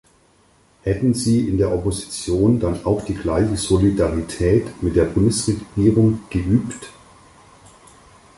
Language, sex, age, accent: German, male, 50-59, Deutschland Deutsch